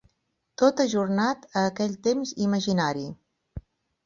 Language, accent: Catalan, Empordanès